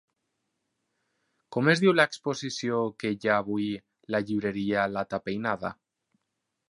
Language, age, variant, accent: Catalan, 19-29, Valencià central, valencià